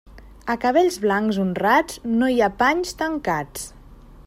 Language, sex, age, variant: Catalan, female, 30-39, Central